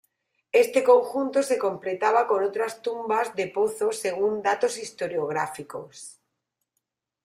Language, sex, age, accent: Spanish, female, 40-49, España: Sur peninsular (Andalucia, Extremadura, Murcia)